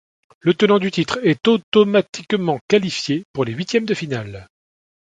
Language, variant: French, Français de métropole